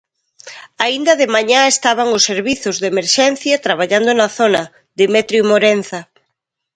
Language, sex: Galician, female